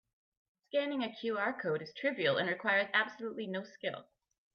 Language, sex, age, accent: English, female, 30-39, Canadian English